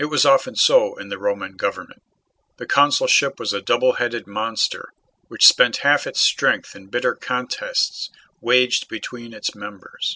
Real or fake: real